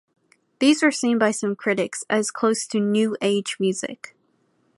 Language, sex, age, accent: English, female, under 19, United States English